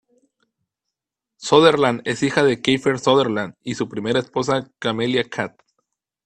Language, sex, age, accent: Spanish, male, 30-39, México